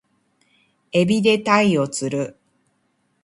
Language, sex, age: Japanese, female, 40-49